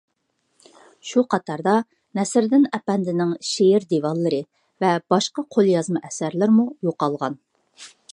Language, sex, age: Uyghur, female, 40-49